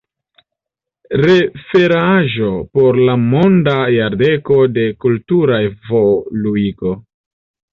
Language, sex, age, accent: Esperanto, male, 19-29, Internacia